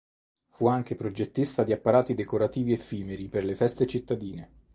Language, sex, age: Italian, male, 30-39